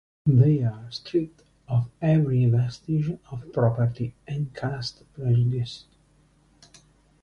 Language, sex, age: English, male, 30-39